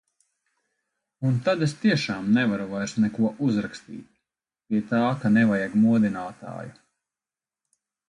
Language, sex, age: Latvian, male, 30-39